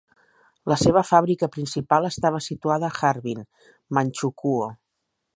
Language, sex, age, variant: Catalan, female, 50-59, Central